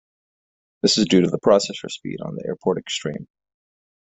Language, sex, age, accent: English, male, 19-29, United States English